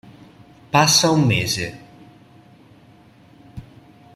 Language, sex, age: Italian, male, 40-49